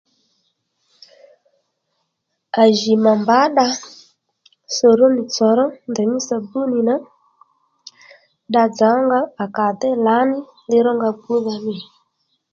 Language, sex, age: Lendu, female, 30-39